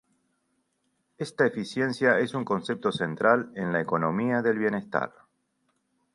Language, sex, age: Spanish, male, 40-49